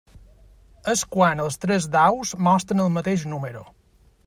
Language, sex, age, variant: Catalan, male, 40-49, Balear